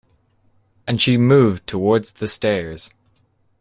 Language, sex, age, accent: English, male, under 19, Irish English